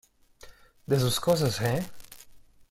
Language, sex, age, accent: Spanish, male, 19-29, México